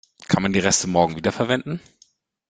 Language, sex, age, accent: German, male, 30-39, Deutschland Deutsch